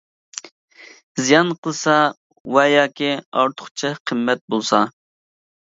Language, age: Uyghur, 19-29